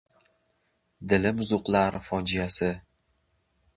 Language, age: Uzbek, 19-29